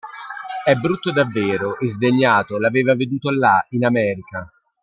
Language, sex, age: Italian, male, 50-59